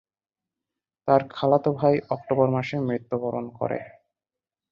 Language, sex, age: Bengali, male, 19-29